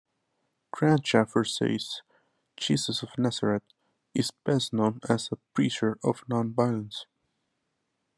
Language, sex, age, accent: English, male, 30-39, United States English